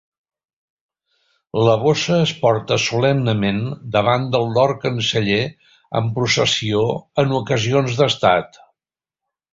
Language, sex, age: Catalan, male, 70-79